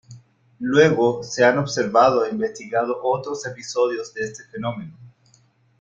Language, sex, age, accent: Spanish, male, 40-49, España: Norte peninsular (Asturias, Castilla y León, Cantabria, País Vasco, Navarra, Aragón, La Rioja, Guadalajara, Cuenca)